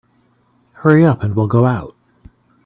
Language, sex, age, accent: English, male, 40-49, United States English